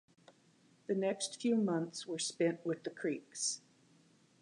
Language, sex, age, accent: English, female, 60-69, United States English